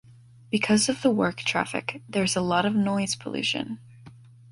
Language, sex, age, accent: English, female, under 19, United States English